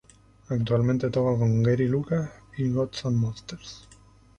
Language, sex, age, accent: Spanish, male, 19-29, España: Islas Canarias